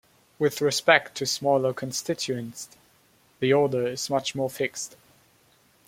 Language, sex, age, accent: English, male, 19-29, England English